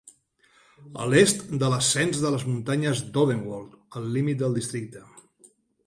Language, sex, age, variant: Catalan, male, 50-59, Central